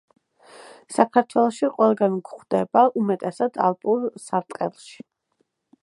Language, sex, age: Georgian, female, 30-39